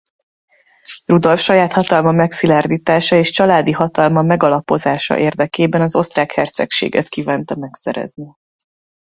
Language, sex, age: Hungarian, female, 30-39